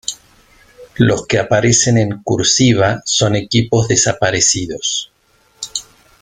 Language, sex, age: Spanish, male, 50-59